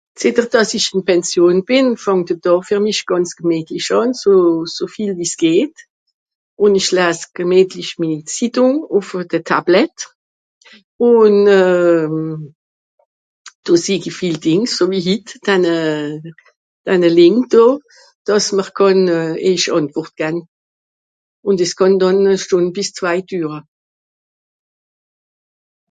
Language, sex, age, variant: Swiss German, female, 60-69, Nordniederàlemmànisch (Rishoffe, Zàwere, Bùsswìller, Hawenau, Brüemt, Stroossbùri, Molse, Dàmbàch, Schlettstàtt, Pfàlzbùri usw.)